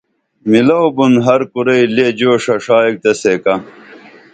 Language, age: Dameli, 50-59